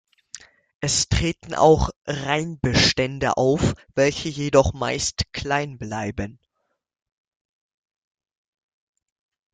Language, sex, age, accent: German, male, under 19, Deutschland Deutsch